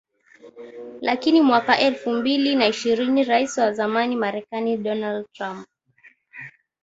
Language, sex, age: Swahili, female, 19-29